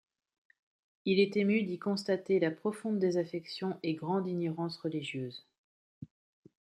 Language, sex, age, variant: French, female, 40-49, Français de métropole